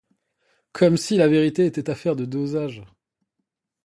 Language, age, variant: French, 30-39, Français de métropole